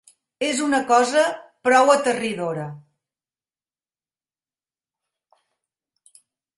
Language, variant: Catalan, Central